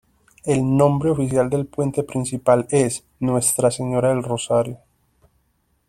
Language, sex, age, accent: Spanish, male, 19-29, Caribe: Cuba, Venezuela, Puerto Rico, República Dominicana, Panamá, Colombia caribeña, México caribeño, Costa del golfo de México